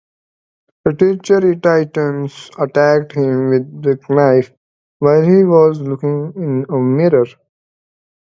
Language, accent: English, India and South Asia (India, Pakistan, Sri Lanka)